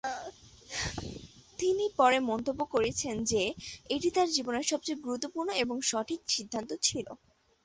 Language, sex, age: Bengali, female, 19-29